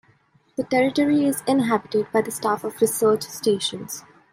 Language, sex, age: English, female, 19-29